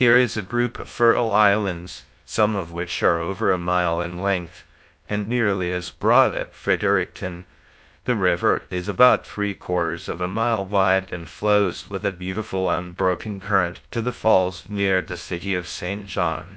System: TTS, GlowTTS